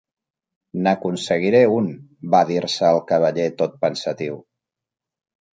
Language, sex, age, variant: Catalan, male, 40-49, Central